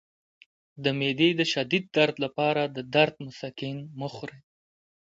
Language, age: Pashto, 30-39